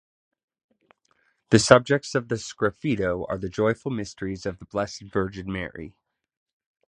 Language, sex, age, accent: English, male, 19-29, United States English